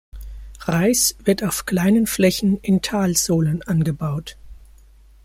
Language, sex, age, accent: German, male, 19-29, Deutschland Deutsch